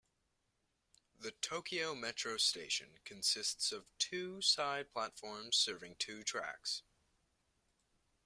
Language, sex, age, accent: English, male, under 19, United States English